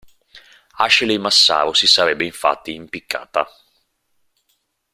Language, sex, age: Italian, male, 30-39